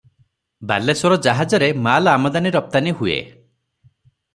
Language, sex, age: Odia, male, 30-39